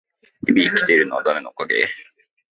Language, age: Japanese, 19-29